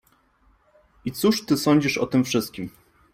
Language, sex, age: Polish, male, 30-39